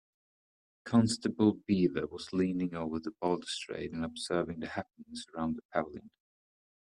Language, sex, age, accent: English, male, 30-39, England English